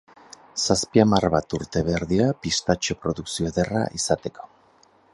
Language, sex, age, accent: Basque, male, 50-59, Erdialdekoa edo Nafarra (Gipuzkoa, Nafarroa)